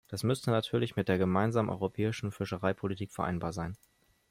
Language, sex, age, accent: German, male, 19-29, Deutschland Deutsch